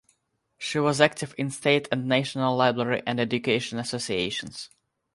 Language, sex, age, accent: English, male, 19-29, Russian; Slavic